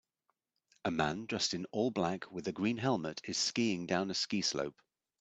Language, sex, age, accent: English, male, 50-59, England English